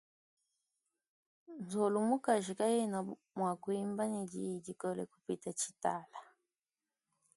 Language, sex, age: Luba-Lulua, female, 19-29